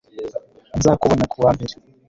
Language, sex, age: Kinyarwanda, male, 19-29